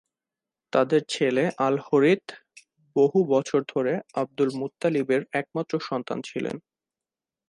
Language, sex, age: Bengali, male, 19-29